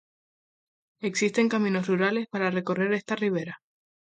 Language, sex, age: Spanish, female, 19-29